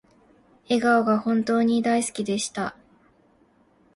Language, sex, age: Japanese, female, 19-29